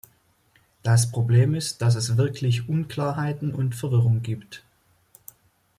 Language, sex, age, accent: German, male, 19-29, Deutschland Deutsch